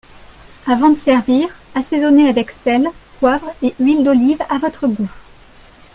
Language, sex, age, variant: French, female, 19-29, Français de métropole